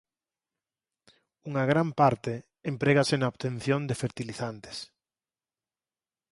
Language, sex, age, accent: Galician, male, 40-49, Normativo (estándar)